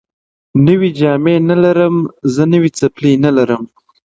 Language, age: Pashto, 19-29